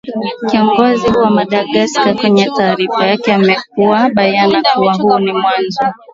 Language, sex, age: Swahili, female, 19-29